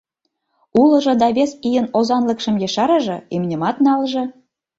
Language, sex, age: Mari, female, 40-49